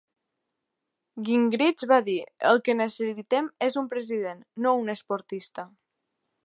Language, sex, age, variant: Catalan, female, under 19, Nord-Occidental